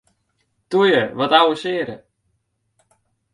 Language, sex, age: Western Frisian, male, 19-29